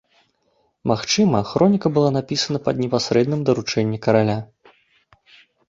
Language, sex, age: Belarusian, male, 30-39